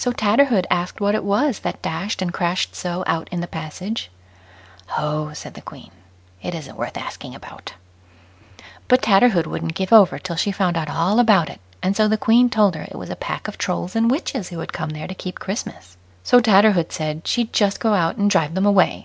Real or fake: real